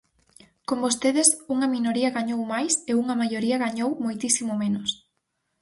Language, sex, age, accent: Galician, female, 19-29, Normativo (estándar)